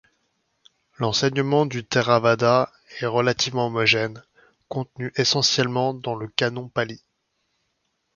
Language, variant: French, Français de métropole